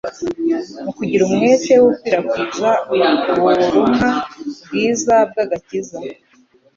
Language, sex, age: Kinyarwanda, female, 50-59